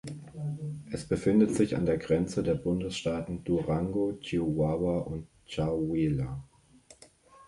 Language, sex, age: German, male, 30-39